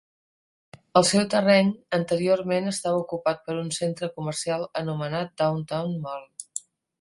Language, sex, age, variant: Catalan, female, 50-59, Nord-Occidental